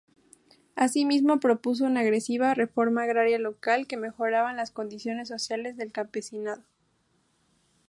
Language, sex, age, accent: Spanish, female, 19-29, México